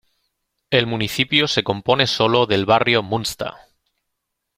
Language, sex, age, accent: Spanish, male, 30-39, España: Centro-Sur peninsular (Madrid, Toledo, Castilla-La Mancha)